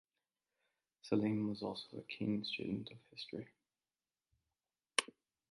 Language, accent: English, Irish English